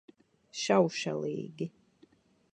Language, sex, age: Latvian, female, 40-49